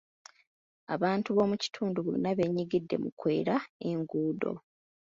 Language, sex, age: Ganda, female, 30-39